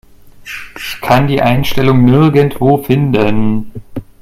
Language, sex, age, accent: German, male, 30-39, Deutschland Deutsch